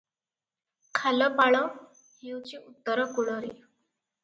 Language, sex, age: Odia, female, 19-29